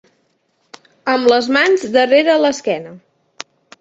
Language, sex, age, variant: Catalan, female, 30-39, Central